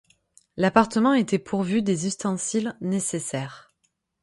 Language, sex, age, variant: French, female, 30-39, Français de métropole